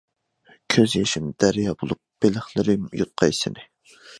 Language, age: Uyghur, 19-29